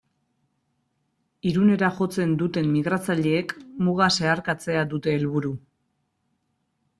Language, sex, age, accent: Basque, female, 40-49, Mendebalekoa (Araba, Bizkaia, Gipuzkoako mendebaleko herri batzuk)